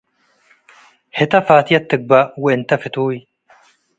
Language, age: Tigre, 19-29